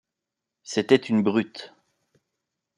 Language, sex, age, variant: French, male, 30-39, Français de métropole